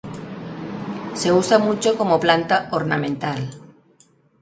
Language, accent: Spanish, España: Centro-Sur peninsular (Madrid, Toledo, Castilla-La Mancha)